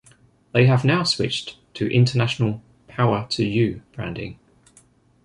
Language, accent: English, England English